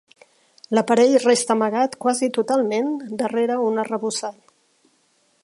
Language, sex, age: Catalan, female, 50-59